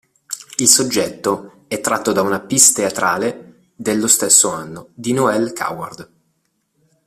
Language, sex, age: Italian, male, 30-39